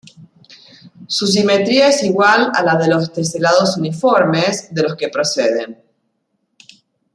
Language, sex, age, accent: Spanish, female, 50-59, Rioplatense: Argentina, Uruguay, este de Bolivia, Paraguay